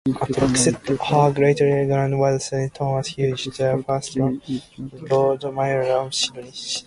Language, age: English, 19-29